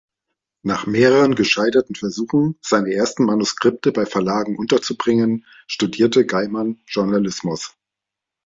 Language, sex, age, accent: German, male, 40-49, Deutschland Deutsch